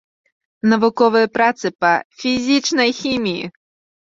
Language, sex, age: Belarusian, female, 19-29